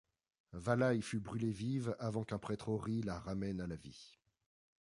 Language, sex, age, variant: French, male, 40-49, Français de métropole